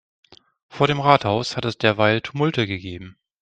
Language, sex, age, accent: German, male, 30-39, Deutschland Deutsch